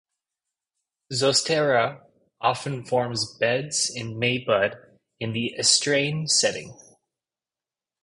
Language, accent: English, United States English